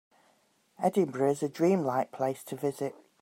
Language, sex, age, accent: English, female, 50-59, England English